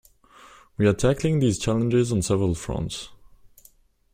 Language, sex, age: English, male, 19-29